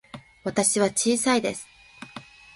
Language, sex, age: Japanese, female, 19-29